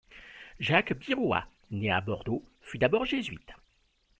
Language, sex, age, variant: French, male, 40-49, Français de métropole